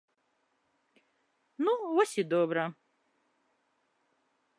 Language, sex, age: Belarusian, female, 30-39